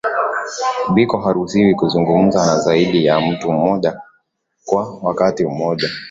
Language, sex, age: Swahili, male, 19-29